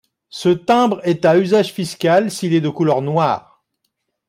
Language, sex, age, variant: French, male, 50-59, Français de métropole